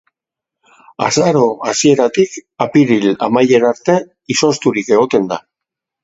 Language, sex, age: Basque, male, 60-69